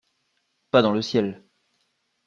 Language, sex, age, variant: French, male, 19-29, Français de métropole